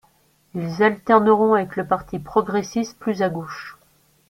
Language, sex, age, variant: French, female, 40-49, Français de métropole